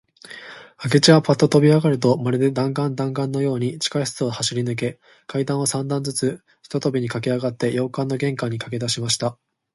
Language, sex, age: Japanese, male, 19-29